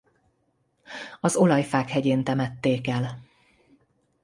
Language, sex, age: Hungarian, female, 50-59